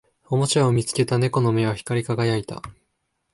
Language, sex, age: Japanese, male, 19-29